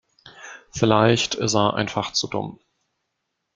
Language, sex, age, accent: German, male, 19-29, Deutschland Deutsch